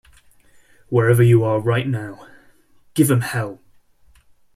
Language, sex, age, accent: English, male, 19-29, England English